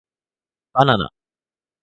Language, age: Japanese, 19-29